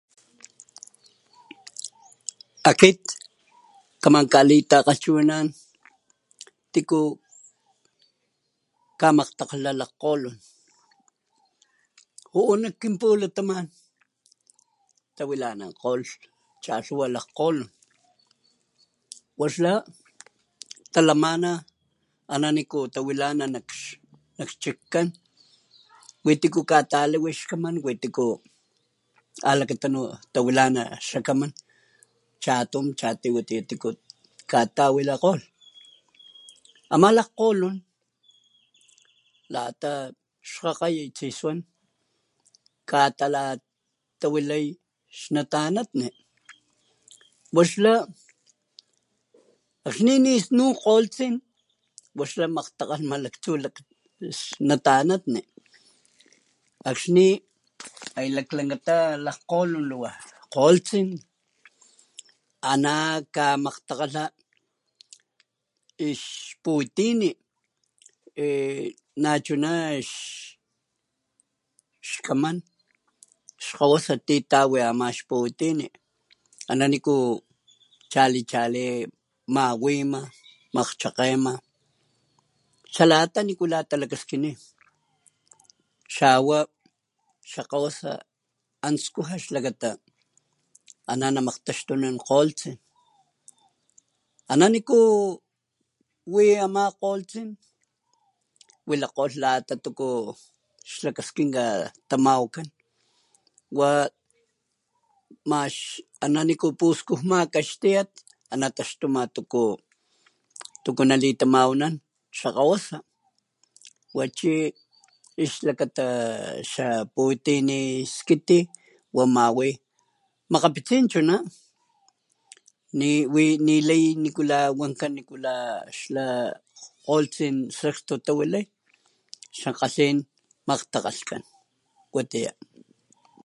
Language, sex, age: Papantla Totonac, male, 60-69